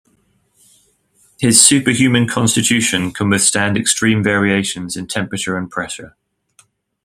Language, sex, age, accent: English, male, 40-49, England English